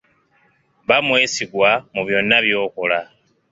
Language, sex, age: Ganda, male, 19-29